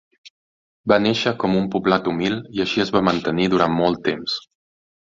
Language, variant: Catalan, Central